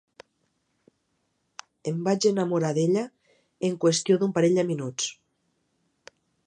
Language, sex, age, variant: Catalan, female, 40-49, Nord-Occidental